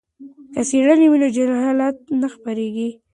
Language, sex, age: Pashto, male, 19-29